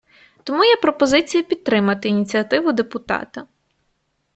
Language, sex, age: Ukrainian, female, 30-39